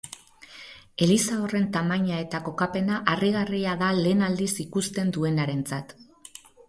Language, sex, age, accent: Basque, female, 50-59, Mendebalekoa (Araba, Bizkaia, Gipuzkoako mendebaleko herri batzuk)